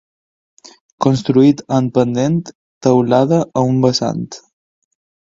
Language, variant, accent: Catalan, Balear, mallorquí; Palma